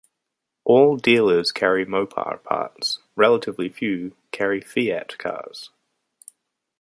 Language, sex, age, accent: English, male, 30-39, New Zealand English